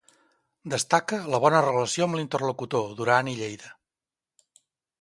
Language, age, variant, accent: Catalan, 50-59, Central, central